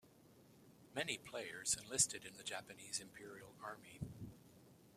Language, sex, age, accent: English, male, 60-69, United States English